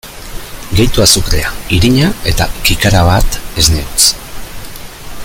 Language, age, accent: Basque, 50-59, Erdialdekoa edo Nafarra (Gipuzkoa, Nafarroa)